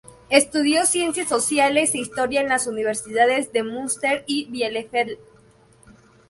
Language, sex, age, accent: Spanish, female, 19-29, México